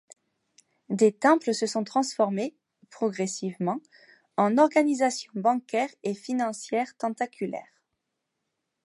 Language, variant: French, Français de métropole